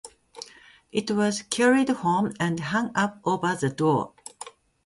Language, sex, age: English, female, 50-59